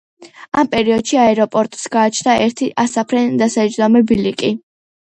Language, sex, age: Georgian, female, under 19